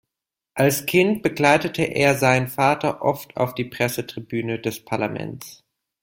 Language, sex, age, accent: German, male, 19-29, Deutschland Deutsch